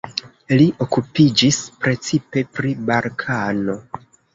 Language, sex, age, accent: Esperanto, male, 19-29, Internacia